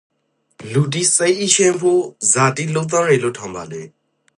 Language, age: Rakhine, 30-39